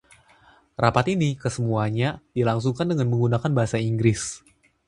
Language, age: Indonesian, 19-29